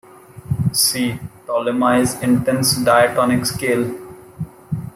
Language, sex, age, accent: English, male, 30-39, India and South Asia (India, Pakistan, Sri Lanka)